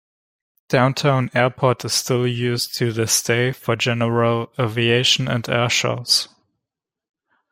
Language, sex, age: English, male, 19-29